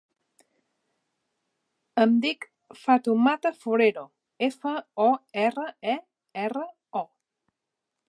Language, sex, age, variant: Catalan, female, 40-49, Central